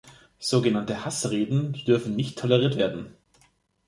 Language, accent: German, Deutschland Deutsch